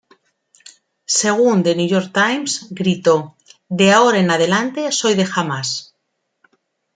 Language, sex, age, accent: Spanish, female, 40-49, España: Norte peninsular (Asturias, Castilla y León, Cantabria, País Vasco, Navarra, Aragón, La Rioja, Guadalajara, Cuenca)